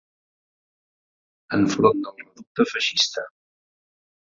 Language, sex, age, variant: Catalan, male, 40-49, Central